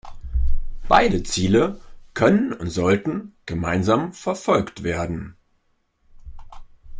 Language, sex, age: German, male, 30-39